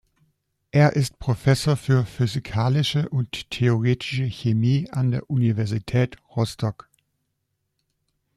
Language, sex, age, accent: German, male, 40-49, Deutschland Deutsch